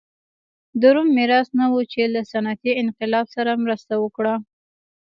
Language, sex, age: Pashto, female, 19-29